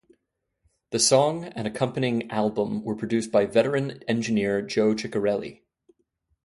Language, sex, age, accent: English, male, 30-39, United States English